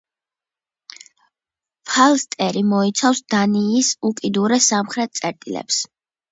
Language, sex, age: Georgian, female, under 19